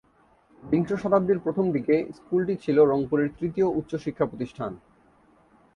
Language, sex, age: Bengali, male, 19-29